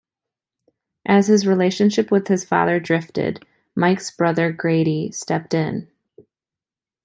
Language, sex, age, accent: English, female, 30-39, United States English